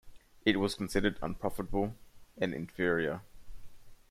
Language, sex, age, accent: English, male, 19-29, Australian English